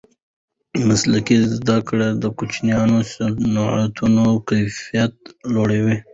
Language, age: Pashto, 19-29